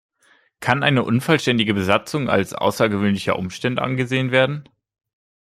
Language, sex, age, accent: German, male, 19-29, Deutschland Deutsch